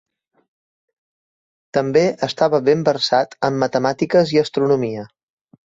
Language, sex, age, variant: Catalan, male, 30-39, Central